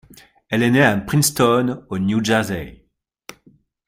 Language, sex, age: French, male, 40-49